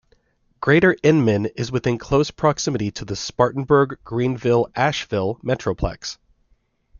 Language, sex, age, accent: English, male, 30-39, United States English